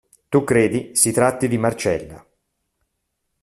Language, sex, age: Italian, male, 40-49